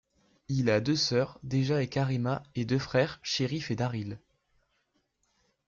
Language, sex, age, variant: French, male, under 19, Français de métropole